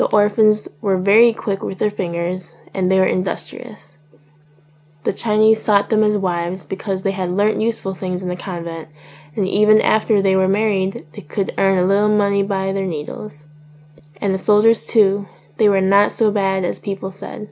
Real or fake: real